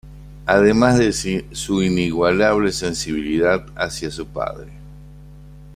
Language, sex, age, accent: Spanish, male, 60-69, Rioplatense: Argentina, Uruguay, este de Bolivia, Paraguay